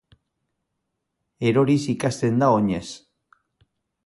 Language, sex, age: Basque, male, 40-49